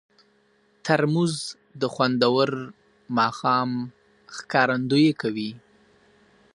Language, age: Pashto, 19-29